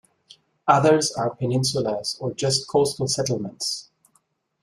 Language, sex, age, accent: English, male, 30-39, Singaporean English